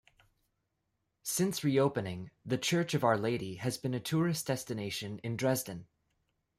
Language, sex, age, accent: English, male, 19-29, Canadian English